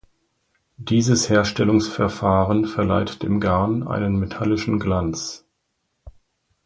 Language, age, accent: German, 50-59, Deutschland Deutsch